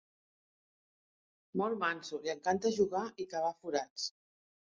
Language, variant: Catalan, Central